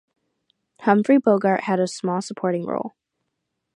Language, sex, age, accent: English, female, under 19, United States English